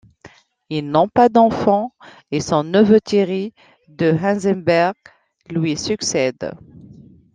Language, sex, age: French, female, 40-49